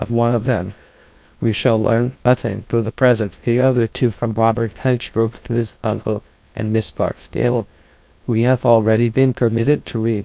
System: TTS, GlowTTS